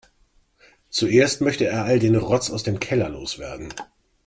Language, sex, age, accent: German, male, 50-59, Deutschland Deutsch